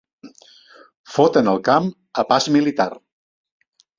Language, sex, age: Catalan, male, 70-79